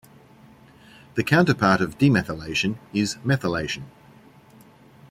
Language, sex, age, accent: English, male, 50-59, Australian English